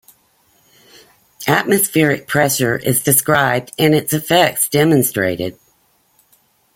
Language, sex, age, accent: English, female, 50-59, United States English